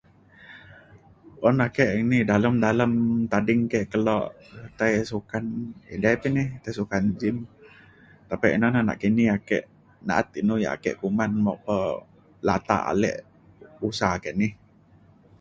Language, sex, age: Mainstream Kenyah, male, 30-39